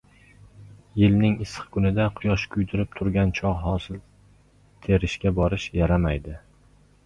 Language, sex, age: Uzbek, male, 19-29